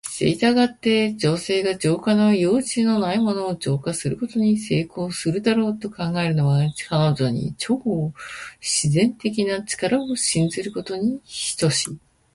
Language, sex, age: Japanese, female, 50-59